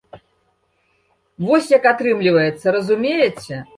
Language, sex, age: Belarusian, female, 60-69